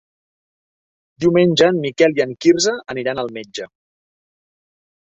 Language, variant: Catalan, Central